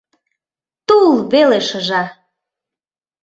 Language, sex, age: Mari, female, 40-49